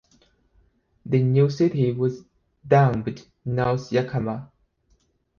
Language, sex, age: English, male, 19-29